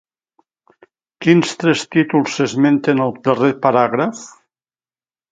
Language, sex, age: Catalan, male, 60-69